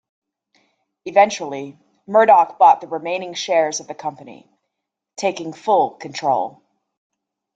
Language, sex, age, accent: English, female, 30-39, United States English